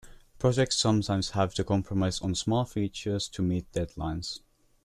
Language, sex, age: English, male, under 19